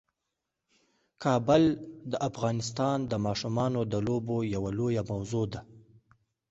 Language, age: Pashto, under 19